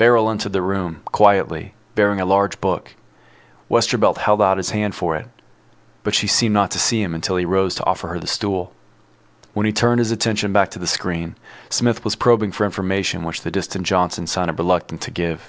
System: none